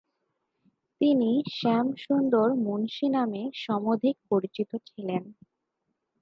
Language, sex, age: Bengali, female, 19-29